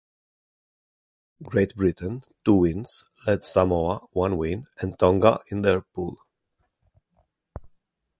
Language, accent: English, United States English